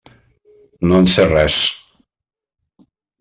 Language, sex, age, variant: Catalan, male, 50-59, Central